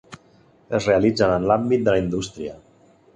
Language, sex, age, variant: Catalan, male, 40-49, Central